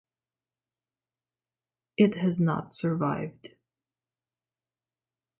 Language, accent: English, United States English; Filipino